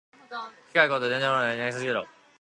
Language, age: Japanese, 19-29